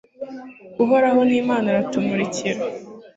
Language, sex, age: Kinyarwanda, female, 19-29